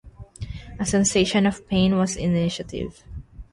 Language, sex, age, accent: English, female, 19-29, United States English; Filipino